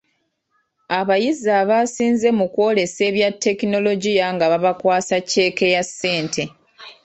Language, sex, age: Ganda, female, 30-39